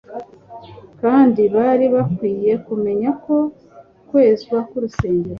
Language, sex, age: Kinyarwanda, female, 30-39